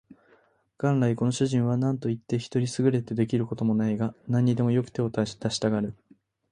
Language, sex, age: Japanese, male, 19-29